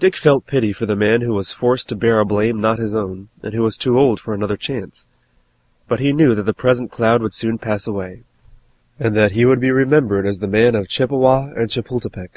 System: none